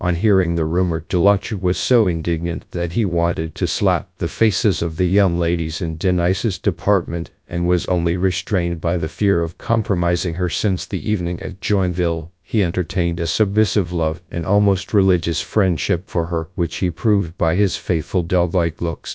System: TTS, GradTTS